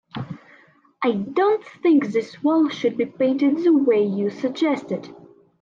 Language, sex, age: English, female, under 19